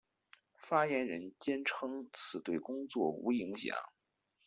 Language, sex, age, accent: Chinese, male, 19-29, 出生地：北京市